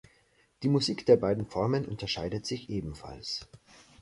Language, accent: German, Österreichisches Deutsch